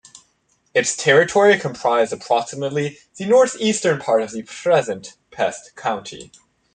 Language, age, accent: English, 19-29, United States English